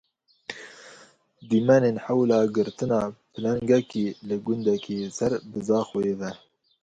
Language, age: Kurdish, 19-29